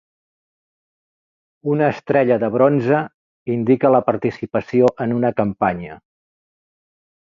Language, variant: Catalan, Central